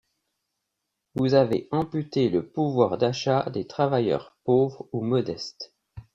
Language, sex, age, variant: French, male, 40-49, Français de métropole